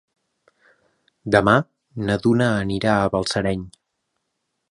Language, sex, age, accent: Catalan, male, 30-39, central; septentrional